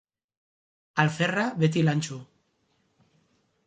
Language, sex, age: Basque, male, 50-59